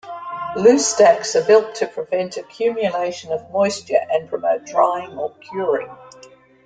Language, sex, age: English, female, 60-69